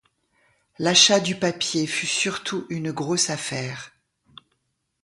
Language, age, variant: French, 60-69, Français de métropole